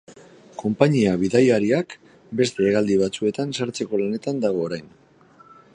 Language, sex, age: Basque, male, 40-49